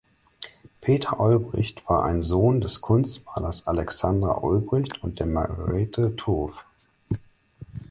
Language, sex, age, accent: German, male, 19-29, Deutschland Deutsch